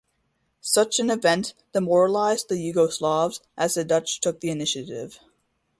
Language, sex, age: English, male, under 19